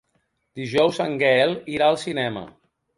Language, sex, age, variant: Catalan, male, 50-59, Balear